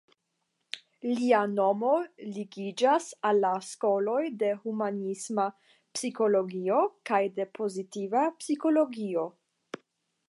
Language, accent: Esperanto, Internacia